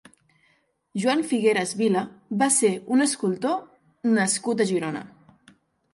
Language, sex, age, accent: Catalan, female, 19-29, central; nord-occidental